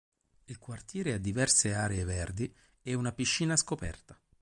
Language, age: Italian, 30-39